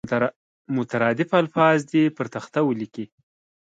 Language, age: Pashto, 19-29